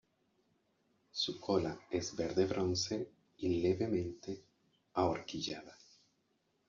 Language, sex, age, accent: Spanish, male, 30-39, América central